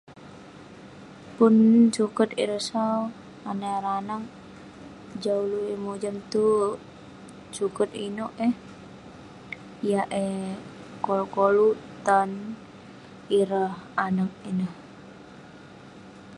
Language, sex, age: Western Penan, female, under 19